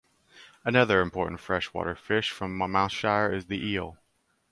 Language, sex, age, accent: English, male, 19-29, United States English